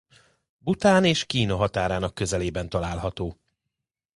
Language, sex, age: Hungarian, male, 40-49